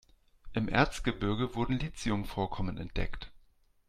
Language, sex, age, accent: German, male, 40-49, Deutschland Deutsch